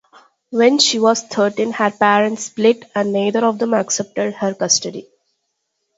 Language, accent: English, India and South Asia (India, Pakistan, Sri Lanka)